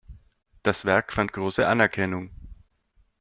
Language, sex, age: German, male, 30-39